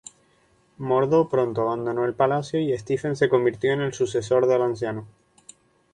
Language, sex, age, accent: Spanish, male, 19-29, España: Islas Canarias